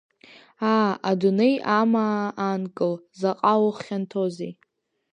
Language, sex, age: Abkhazian, female, under 19